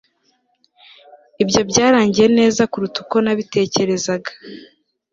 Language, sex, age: Kinyarwanda, female, 19-29